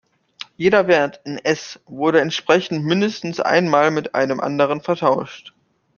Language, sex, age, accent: German, male, under 19, Deutschland Deutsch